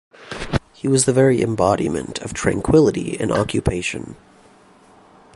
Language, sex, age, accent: English, male, 19-29, Canadian English